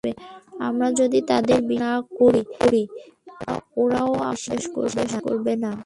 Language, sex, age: Bengali, female, 19-29